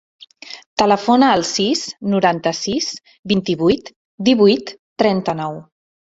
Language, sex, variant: Catalan, female, Central